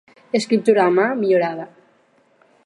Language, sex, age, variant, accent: Catalan, female, under 19, Alacantí, valencià